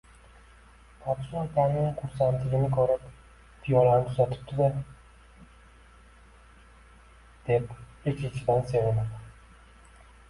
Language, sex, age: Uzbek, male, 19-29